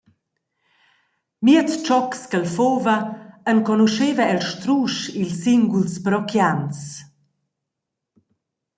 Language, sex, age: Romansh, female, 40-49